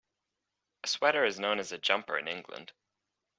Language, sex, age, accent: English, male, 19-29, Southern African (South Africa, Zimbabwe, Namibia)